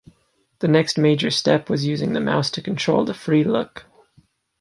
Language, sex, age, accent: English, male, 19-29, United States English